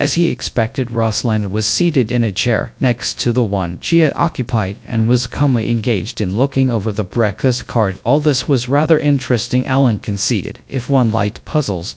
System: TTS, GradTTS